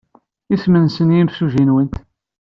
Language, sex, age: Kabyle, male, 19-29